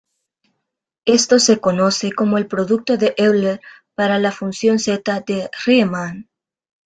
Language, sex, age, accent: Spanish, female, 19-29, América central